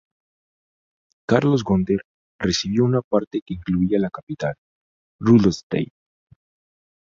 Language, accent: Spanish, México